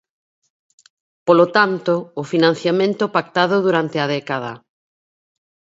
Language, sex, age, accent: Galician, female, 50-59, Normativo (estándar)